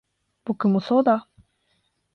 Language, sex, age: Japanese, female, under 19